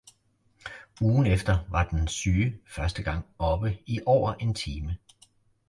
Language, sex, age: Danish, male, 40-49